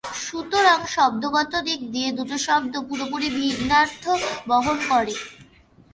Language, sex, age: Bengali, female, under 19